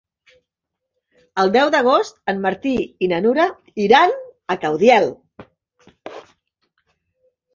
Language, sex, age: Catalan, female, 50-59